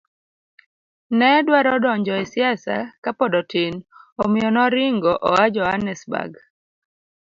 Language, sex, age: Luo (Kenya and Tanzania), female, 30-39